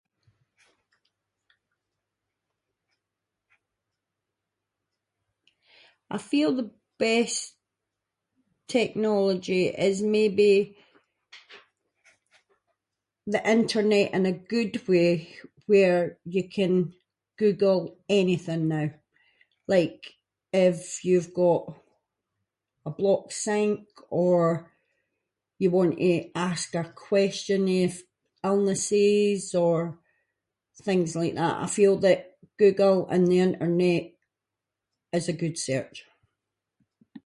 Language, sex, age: Scots, female, 50-59